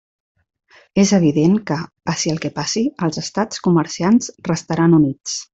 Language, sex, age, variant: Catalan, female, 40-49, Central